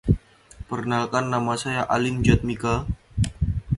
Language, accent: English, Malaysian English